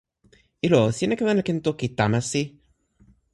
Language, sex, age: Toki Pona, male, 19-29